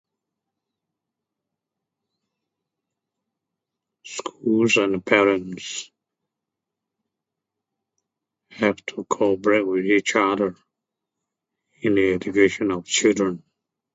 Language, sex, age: English, male, 70-79